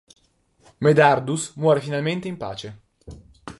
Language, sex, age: Italian, male, under 19